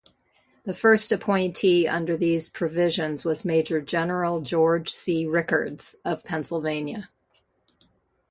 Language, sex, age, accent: English, female, 60-69, United States English